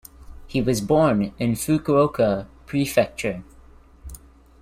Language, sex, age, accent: English, male, 19-29, New Zealand English